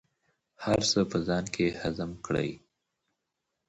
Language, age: Pashto, 30-39